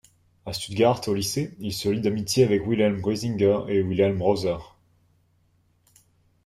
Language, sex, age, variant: French, male, 19-29, Français de métropole